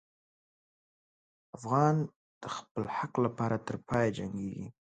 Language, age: Pashto, under 19